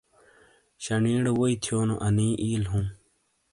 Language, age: Shina, 30-39